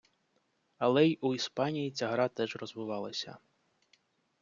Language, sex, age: Ukrainian, male, 40-49